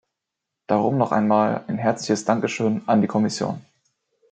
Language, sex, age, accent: German, male, under 19, Deutschland Deutsch